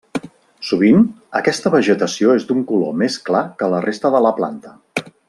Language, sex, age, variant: Catalan, male, 50-59, Central